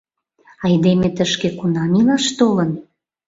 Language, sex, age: Mari, female, 30-39